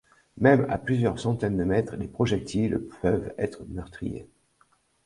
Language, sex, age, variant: French, male, 60-69, Français de métropole